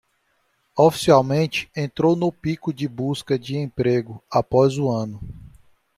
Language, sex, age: Portuguese, male, 40-49